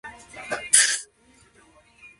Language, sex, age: English, male, 19-29